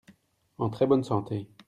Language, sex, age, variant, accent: French, male, 30-39, Français d'Europe, Français de Belgique